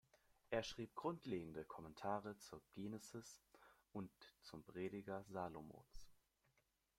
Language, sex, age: German, male, under 19